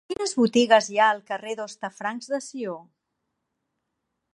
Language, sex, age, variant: Catalan, female, 40-49, Central